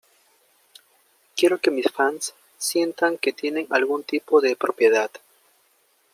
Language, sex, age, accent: Spanish, male, 19-29, Andino-Pacífico: Colombia, Perú, Ecuador, oeste de Bolivia y Venezuela andina